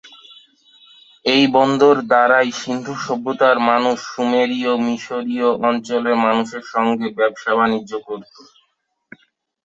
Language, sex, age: Bengali, male, 19-29